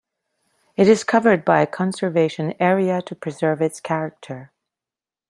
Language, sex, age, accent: English, female, 40-49, Canadian English